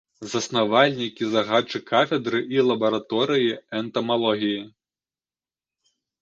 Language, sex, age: Belarusian, male, 19-29